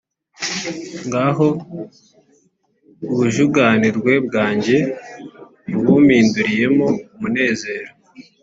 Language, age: Kinyarwanda, 19-29